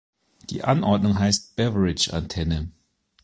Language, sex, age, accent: German, male, 40-49, Deutschland Deutsch